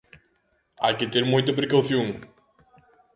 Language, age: Galician, 19-29